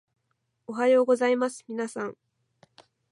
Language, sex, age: Japanese, female, 19-29